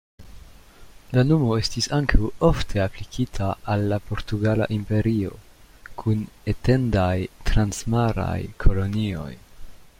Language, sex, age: Esperanto, male, 19-29